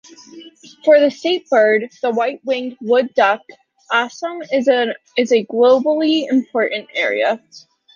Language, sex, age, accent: English, female, 19-29, United States English